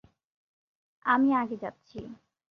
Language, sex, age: Bengali, female, 19-29